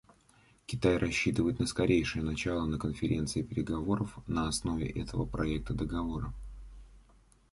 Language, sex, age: Russian, male, 30-39